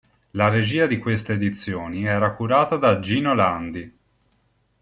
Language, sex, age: Italian, male, 19-29